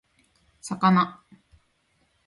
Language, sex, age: Japanese, female, 19-29